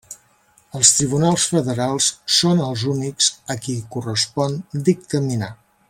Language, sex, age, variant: Catalan, male, 50-59, Septentrional